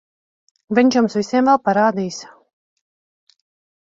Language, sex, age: Latvian, female, 30-39